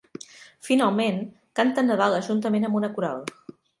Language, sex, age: Catalan, female, 50-59